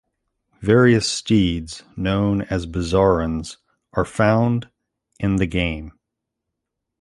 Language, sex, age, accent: English, male, 40-49, United States English